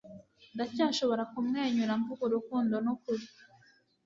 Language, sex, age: Kinyarwanda, female, 19-29